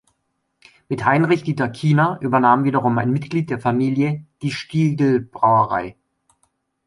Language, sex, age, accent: German, male, 40-49, Deutschland Deutsch